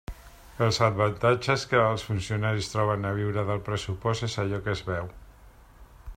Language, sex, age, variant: Catalan, male, 50-59, Central